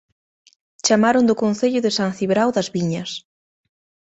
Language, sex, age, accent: Galician, female, 19-29, Normativo (estándar)